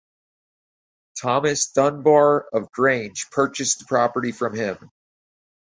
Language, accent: English, United States English